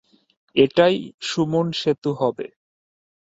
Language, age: Bengali, 30-39